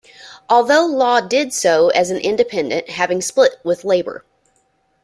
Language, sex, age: English, female, 30-39